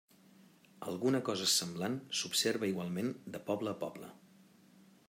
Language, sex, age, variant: Catalan, male, 40-49, Central